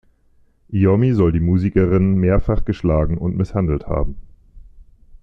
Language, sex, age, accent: German, male, 40-49, Deutschland Deutsch